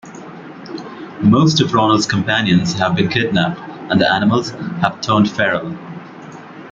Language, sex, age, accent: English, male, 19-29, India and South Asia (India, Pakistan, Sri Lanka)